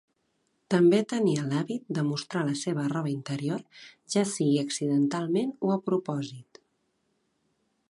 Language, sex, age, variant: Catalan, female, 19-29, Central